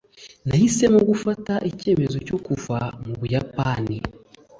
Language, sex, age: Kinyarwanda, male, 19-29